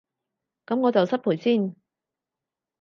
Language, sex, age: Cantonese, female, 30-39